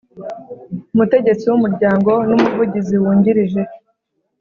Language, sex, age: Kinyarwanda, male, 19-29